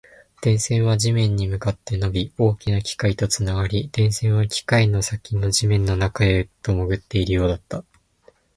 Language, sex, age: Japanese, male, 19-29